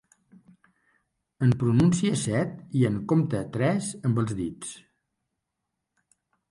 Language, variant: Catalan, Central